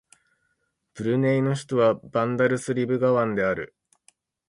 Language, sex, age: Japanese, male, 30-39